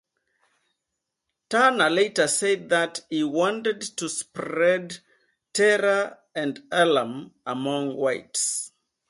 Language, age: English, 50-59